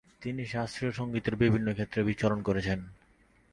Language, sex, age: Bengali, male, 19-29